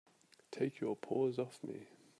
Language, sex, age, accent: English, male, 30-39, Australian English